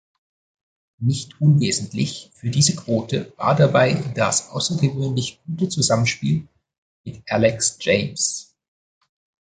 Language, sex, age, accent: German, male, 30-39, Österreichisches Deutsch